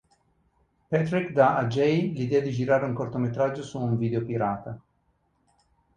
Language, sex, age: Italian, male, 50-59